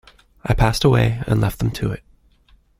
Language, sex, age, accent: English, male, 19-29, Canadian English